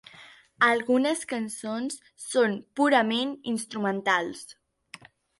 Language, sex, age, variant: Catalan, female, under 19, Central